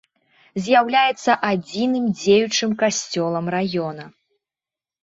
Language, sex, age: Belarusian, female, 30-39